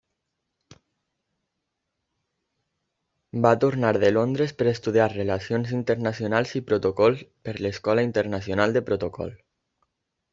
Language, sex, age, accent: Catalan, male, under 19, valencià